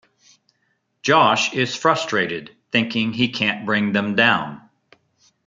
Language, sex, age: English, male, 50-59